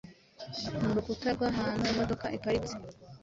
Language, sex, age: Kinyarwanda, female, 19-29